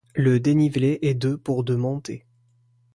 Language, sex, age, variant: French, male, 19-29, Français du nord de l'Afrique